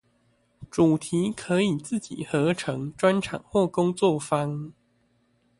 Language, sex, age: Chinese, male, 19-29